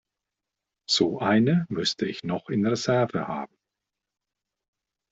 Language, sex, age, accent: German, male, 40-49, Deutschland Deutsch